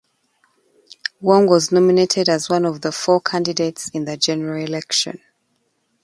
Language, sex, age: English, female, 30-39